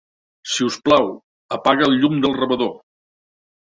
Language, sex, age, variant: Catalan, male, 60-69, Central